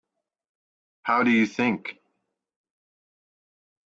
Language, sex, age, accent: English, male, 40-49, United States English